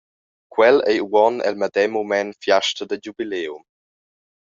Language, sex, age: Romansh, male, under 19